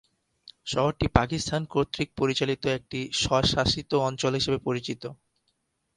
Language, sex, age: Bengali, male, 19-29